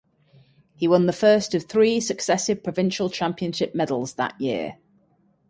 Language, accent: English, England English